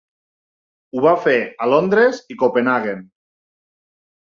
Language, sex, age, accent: Catalan, male, 30-39, Lleidatà